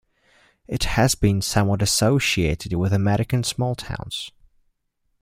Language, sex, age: English, male, 19-29